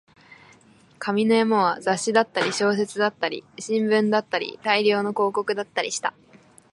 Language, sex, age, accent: Japanese, female, 19-29, 標準語